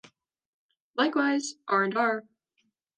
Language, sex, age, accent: English, female, under 19, United States English